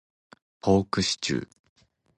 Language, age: Japanese, 19-29